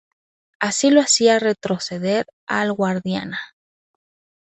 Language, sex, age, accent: Spanish, female, 30-39, México